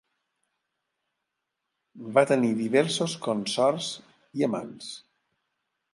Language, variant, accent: Catalan, Balear, balear